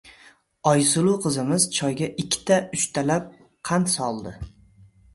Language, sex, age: Uzbek, male, 30-39